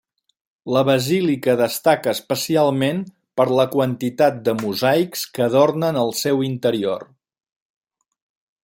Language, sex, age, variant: Catalan, male, 50-59, Central